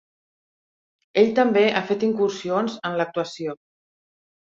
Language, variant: Catalan, Central